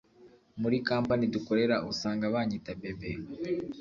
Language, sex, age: Kinyarwanda, male, 19-29